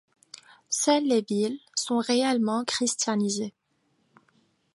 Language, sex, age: French, female, 19-29